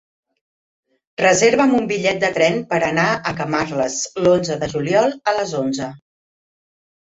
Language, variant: Catalan, Central